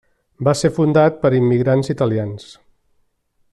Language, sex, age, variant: Catalan, male, 50-59, Central